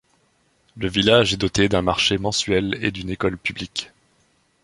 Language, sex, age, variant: French, male, 19-29, Français de métropole